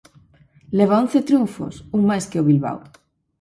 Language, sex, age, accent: Galician, female, 40-49, Normativo (estándar)